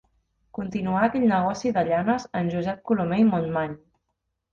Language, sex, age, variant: Catalan, female, 30-39, Central